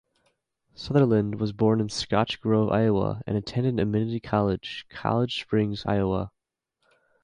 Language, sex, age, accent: English, male, under 19, United States English